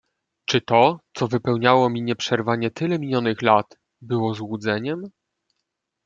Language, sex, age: Polish, male, 19-29